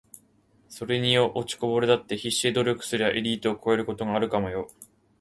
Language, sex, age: Japanese, male, 19-29